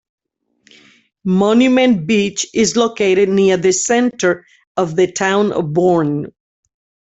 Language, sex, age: English, female, 60-69